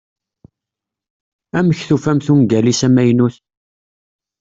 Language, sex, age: Kabyle, male, 30-39